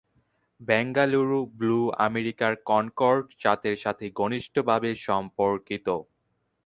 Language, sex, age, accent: Bengali, male, 19-29, fluent